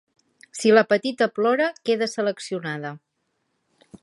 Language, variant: Catalan, Central